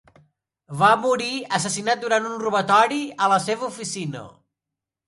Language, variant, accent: Catalan, Central, central